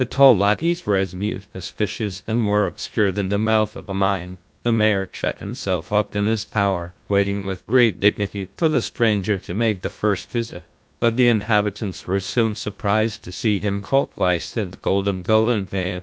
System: TTS, GlowTTS